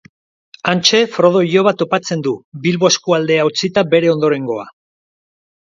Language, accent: Basque, Erdialdekoa edo Nafarra (Gipuzkoa, Nafarroa)